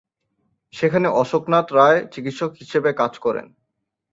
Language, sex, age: Bengali, male, 19-29